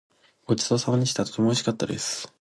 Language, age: Japanese, 19-29